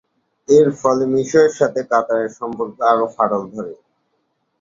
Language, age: Bengali, 19-29